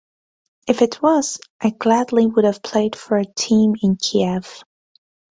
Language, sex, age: English, female, 19-29